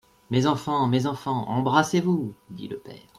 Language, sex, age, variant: French, male, 40-49, Français de métropole